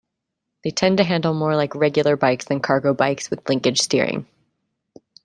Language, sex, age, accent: English, female, 30-39, United States English